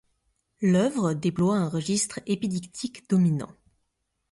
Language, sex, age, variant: French, female, 30-39, Français de métropole